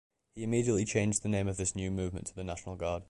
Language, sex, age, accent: English, male, under 19, England English